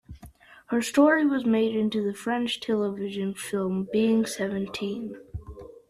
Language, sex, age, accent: English, male, under 19, United States English